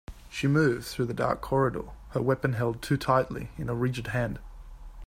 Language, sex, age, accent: English, male, 19-29, Australian English